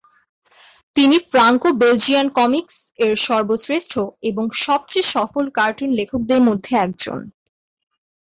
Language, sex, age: Bengali, female, under 19